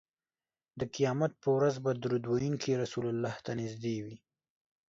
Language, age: Pashto, 19-29